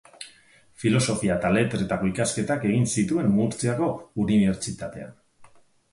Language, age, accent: Basque, 40-49, Mendebalekoa (Araba, Bizkaia, Gipuzkoako mendebaleko herri batzuk)